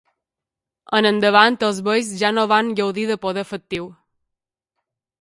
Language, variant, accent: Catalan, Balear, balear